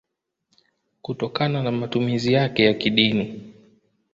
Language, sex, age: Swahili, male, 19-29